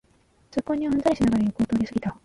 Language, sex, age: Japanese, female, 19-29